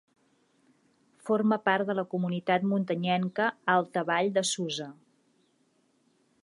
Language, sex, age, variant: Catalan, female, 40-49, Septentrional